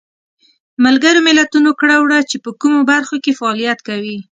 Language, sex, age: Pashto, female, 19-29